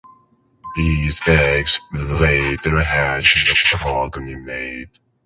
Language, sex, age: English, male, 40-49